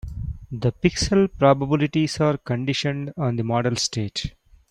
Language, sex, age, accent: English, male, 40-49, India and South Asia (India, Pakistan, Sri Lanka)